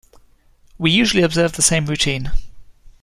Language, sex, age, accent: English, male, 30-39, England English